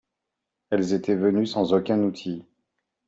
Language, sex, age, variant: French, male, 40-49, Français de métropole